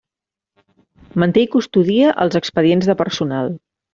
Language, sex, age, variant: Catalan, female, 40-49, Central